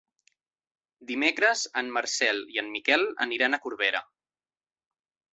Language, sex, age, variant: Catalan, male, 19-29, Central